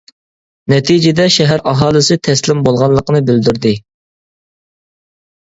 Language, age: Uyghur, 19-29